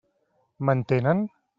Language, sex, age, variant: Catalan, male, 40-49, Central